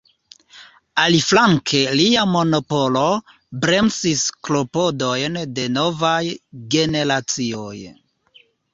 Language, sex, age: Esperanto, male, 40-49